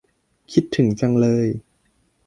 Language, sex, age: Thai, male, 19-29